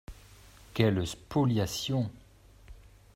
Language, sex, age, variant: French, male, 30-39, Français de métropole